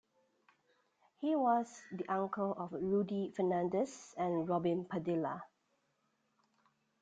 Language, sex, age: English, female, 30-39